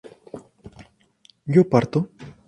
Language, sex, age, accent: Spanish, male, 19-29, México